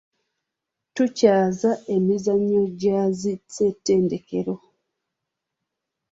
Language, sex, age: Ganda, female, 40-49